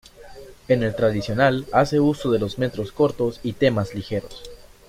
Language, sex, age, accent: Spanish, male, under 19, México